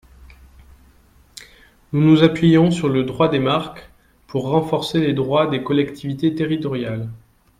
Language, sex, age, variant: French, male, under 19, Français de métropole